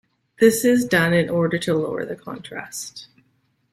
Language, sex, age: English, female, 40-49